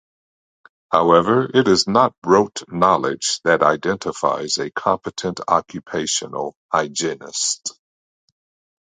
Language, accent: English, United States English